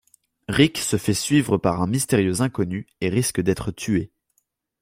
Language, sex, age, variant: French, male, under 19, Français de métropole